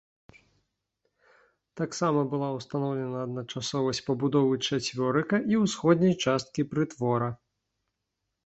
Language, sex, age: Belarusian, male, 19-29